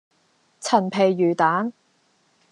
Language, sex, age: Cantonese, female, 19-29